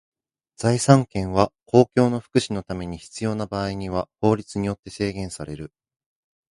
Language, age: Japanese, 19-29